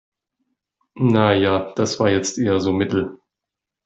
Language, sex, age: German, male, 19-29